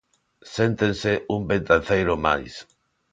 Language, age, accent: Galician, 40-49, Neofalante